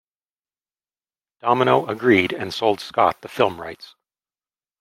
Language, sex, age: English, male, 40-49